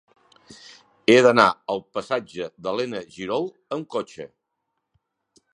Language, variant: Catalan, Central